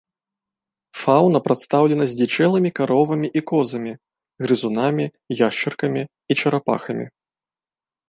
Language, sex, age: Belarusian, male, 19-29